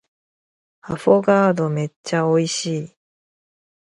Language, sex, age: Japanese, female, 30-39